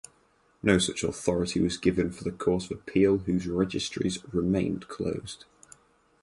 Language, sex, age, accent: English, male, under 19, England English